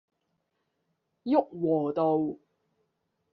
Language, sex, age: Cantonese, female, 19-29